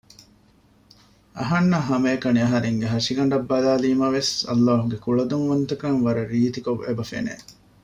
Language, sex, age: Divehi, male, 30-39